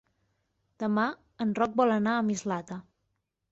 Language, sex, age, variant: Catalan, female, 19-29, Central